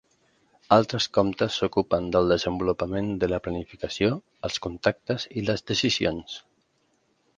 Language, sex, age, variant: Catalan, male, 40-49, Central